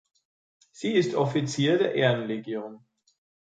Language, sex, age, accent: German, male, 30-39, Österreichisches Deutsch